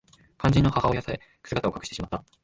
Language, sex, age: Japanese, male, 19-29